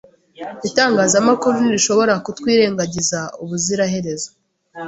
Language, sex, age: Kinyarwanda, female, 19-29